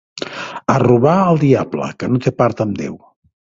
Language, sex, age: Catalan, male, 60-69